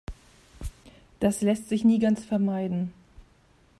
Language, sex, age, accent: German, female, 40-49, Deutschland Deutsch